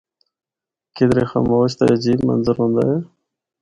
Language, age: Northern Hindko, 30-39